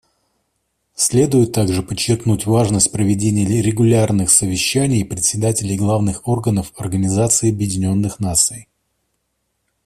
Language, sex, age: Russian, male, 30-39